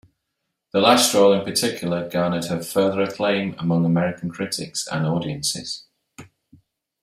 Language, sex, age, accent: English, male, 30-39, England English